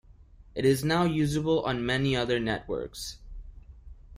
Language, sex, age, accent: English, male, 19-29, United States English